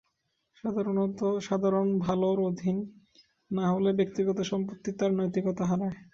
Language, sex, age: Bengali, male, 19-29